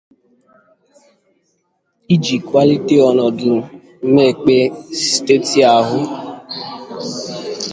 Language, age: Igbo, under 19